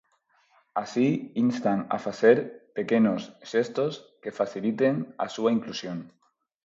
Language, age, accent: Galician, 19-29, Neofalante